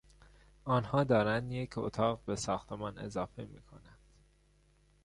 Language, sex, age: Persian, male, 19-29